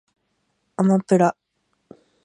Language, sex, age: Japanese, female, 19-29